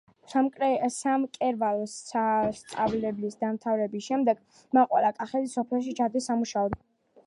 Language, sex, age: Georgian, female, under 19